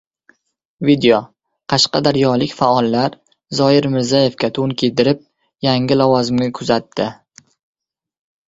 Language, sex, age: Uzbek, male, under 19